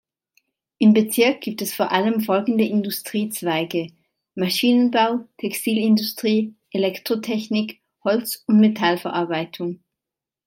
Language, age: German, 19-29